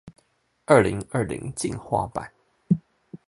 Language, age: Chinese, 19-29